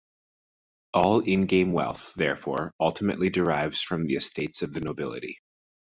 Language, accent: English, Canadian English